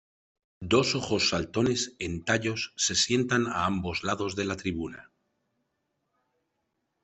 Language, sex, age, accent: Spanish, male, 40-49, España: Centro-Sur peninsular (Madrid, Toledo, Castilla-La Mancha)